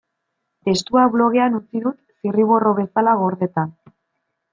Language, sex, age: Basque, male, 19-29